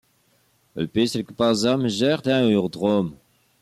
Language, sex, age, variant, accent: French, male, 40-49, Français d'Amérique du Nord, Français du Canada